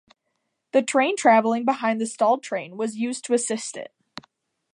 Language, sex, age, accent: English, female, under 19, United States English